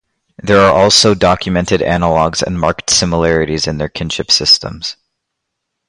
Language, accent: English, United States English